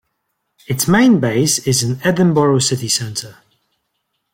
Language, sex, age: English, male, 40-49